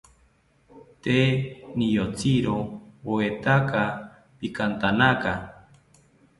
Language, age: South Ucayali Ashéninka, 40-49